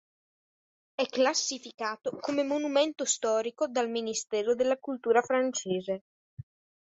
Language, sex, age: Italian, male, under 19